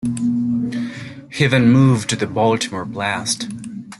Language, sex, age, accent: English, male, 30-39, United States English